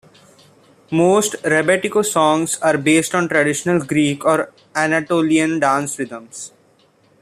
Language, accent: English, India and South Asia (India, Pakistan, Sri Lanka)